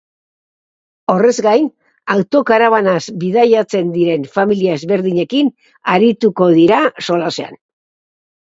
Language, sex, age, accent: Basque, male, 50-59, Erdialdekoa edo Nafarra (Gipuzkoa, Nafarroa)